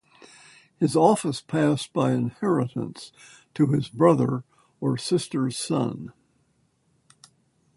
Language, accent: English, United States English